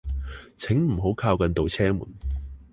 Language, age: Cantonese, 19-29